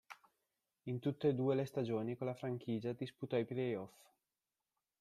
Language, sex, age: Italian, male, 30-39